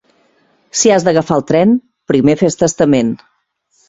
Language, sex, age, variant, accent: Catalan, female, 40-49, Central, Català central